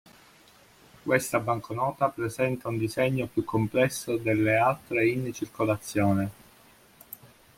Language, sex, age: Italian, male, 40-49